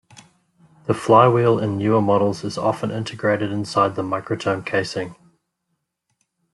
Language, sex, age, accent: English, male, 30-39, New Zealand English